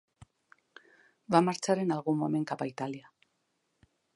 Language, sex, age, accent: Catalan, female, 40-49, valencià